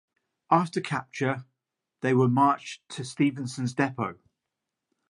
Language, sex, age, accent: English, male, 40-49, England English